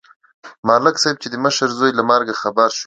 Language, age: Pashto, 19-29